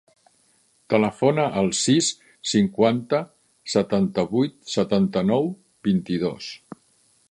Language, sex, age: Catalan, male, 50-59